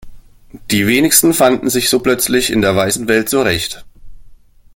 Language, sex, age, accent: German, male, 19-29, Deutschland Deutsch